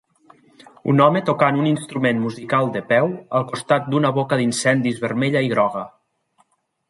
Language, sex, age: Catalan, male, 40-49